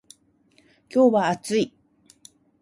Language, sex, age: Japanese, female, 50-59